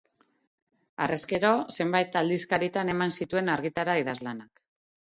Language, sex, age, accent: Basque, female, 40-49, Mendebalekoa (Araba, Bizkaia, Gipuzkoako mendebaleko herri batzuk)